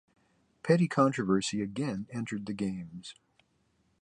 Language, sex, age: English, male, 70-79